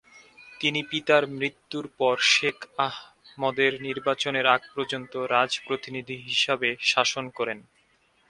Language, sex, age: Bengali, male, 19-29